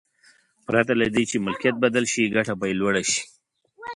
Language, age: Pashto, 30-39